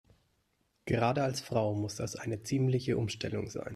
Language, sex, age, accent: German, male, 30-39, Deutschland Deutsch